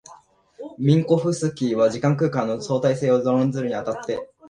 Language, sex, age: Japanese, male, 19-29